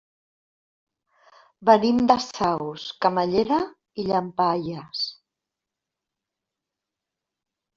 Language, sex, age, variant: Catalan, female, 50-59, Central